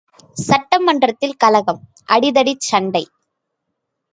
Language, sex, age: Tamil, female, 19-29